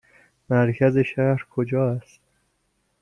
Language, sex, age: Persian, male, 19-29